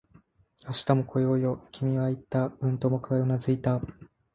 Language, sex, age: Japanese, male, 19-29